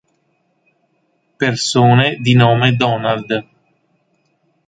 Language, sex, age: Italian, male, 30-39